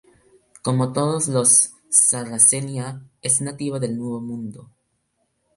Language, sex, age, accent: Spanish, male, under 19, Andino-Pacífico: Colombia, Perú, Ecuador, oeste de Bolivia y Venezuela andina